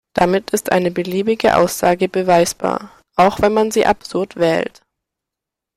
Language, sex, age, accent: German, male, under 19, Deutschland Deutsch